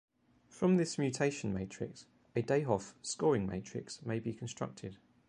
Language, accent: English, England English